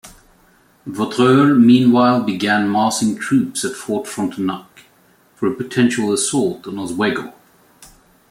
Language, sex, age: English, male, 40-49